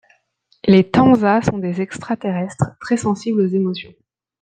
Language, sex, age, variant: French, female, 30-39, Français de métropole